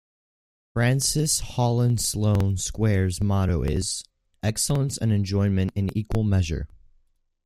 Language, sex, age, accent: English, male, under 19, United States English